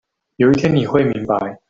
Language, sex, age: Chinese, male, 19-29